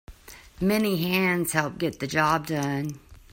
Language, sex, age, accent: English, female, 40-49, United States English